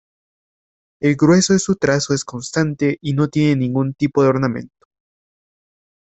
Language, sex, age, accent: Spanish, male, 19-29, América central